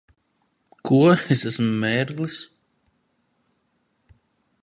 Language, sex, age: Latvian, male, 50-59